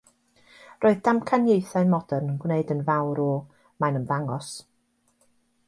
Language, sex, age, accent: Welsh, female, 60-69, Y Deyrnas Unedig Cymraeg